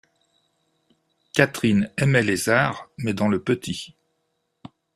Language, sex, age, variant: French, male, 50-59, Français de métropole